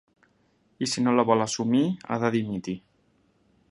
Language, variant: Catalan, Central